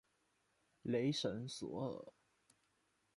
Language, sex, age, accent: Chinese, male, 19-29, 出生地：福建省